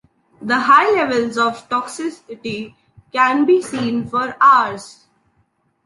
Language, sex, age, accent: English, female, 19-29, India and South Asia (India, Pakistan, Sri Lanka)